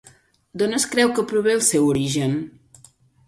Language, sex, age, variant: Catalan, female, 40-49, Septentrional